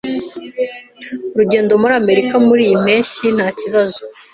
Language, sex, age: Kinyarwanda, female, 19-29